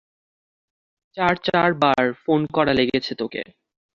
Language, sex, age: Bengali, male, under 19